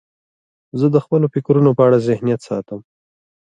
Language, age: Pashto, 19-29